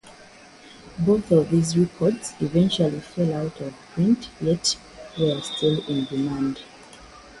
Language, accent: English, United States English